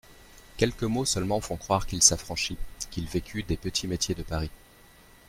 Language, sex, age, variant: French, male, 30-39, Français de métropole